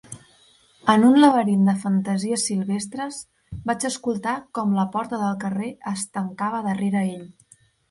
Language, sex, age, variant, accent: Catalan, female, 30-39, Central, central